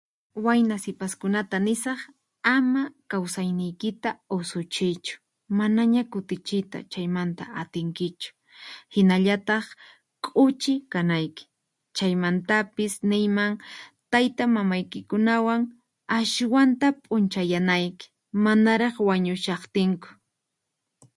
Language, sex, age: Puno Quechua, female, 19-29